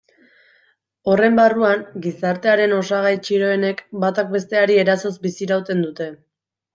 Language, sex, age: Basque, female, 19-29